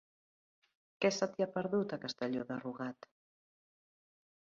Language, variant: Catalan, Central